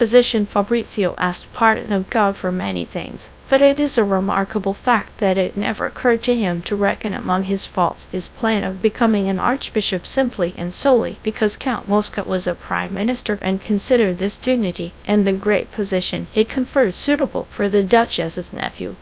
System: TTS, GradTTS